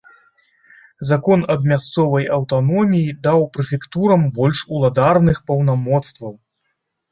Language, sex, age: Belarusian, male, 40-49